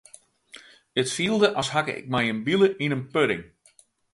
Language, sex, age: Western Frisian, male, 50-59